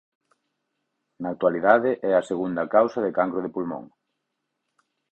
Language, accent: Galician, Central (gheada); Normativo (estándar)